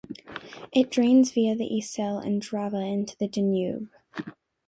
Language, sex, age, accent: English, female, under 19, United States English